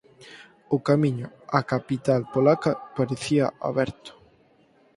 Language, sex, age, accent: Galician, male, 19-29, Atlántico (seseo e gheada)